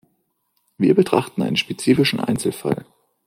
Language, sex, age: German, male, 19-29